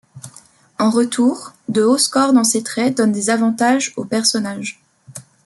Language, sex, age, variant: French, female, 19-29, Français de métropole